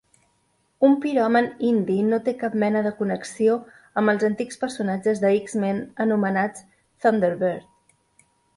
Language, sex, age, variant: Catalan, female, 40-49, Central